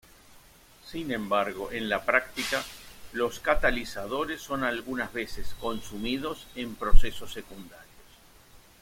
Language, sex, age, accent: Spanish, male, 60-69, Rioplatense: Argentina, Uruguay, este de Bolivia, Paraguay